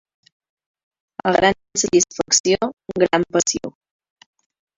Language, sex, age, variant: Catalan, female, under 19, Central